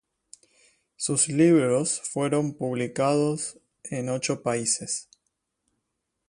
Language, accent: Spanish, Rioplatense: Argentina, Uruguay, este de Bolivia, Paraguay